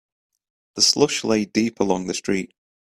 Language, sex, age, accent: English, male, 19-29, England English